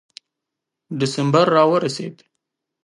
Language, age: Pashto, 19-29